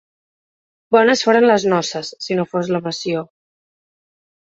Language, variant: Catalan, Central